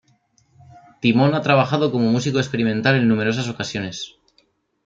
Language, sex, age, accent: Spanish, male, 19-29, España: Norte peninsular (Asturias, Castilla y León, Cantabria, País Vasco, Navarra, Aragón, La Rioja, Guadalajara, Cuenca)